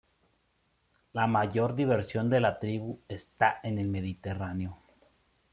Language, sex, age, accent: Spanish, male, 19-29, México